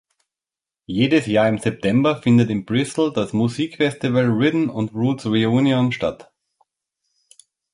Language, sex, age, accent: German, male, 30-39, Österreichisches Deutsch